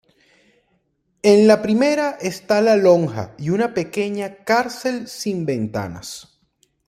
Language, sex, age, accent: Spanish, male, 30-39, Caribe: Cuba, Venezuela, Puerto Rico, República Dominicana, Panamá, Colombia caribeña, México caribeño, Costa del golfo de México